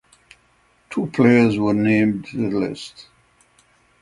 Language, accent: English, United States English